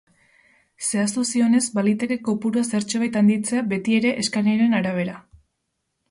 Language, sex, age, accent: Basque, female, 19-29, Erdialdekoa edo Nafarra (Gipuzkoa, Nafarroa)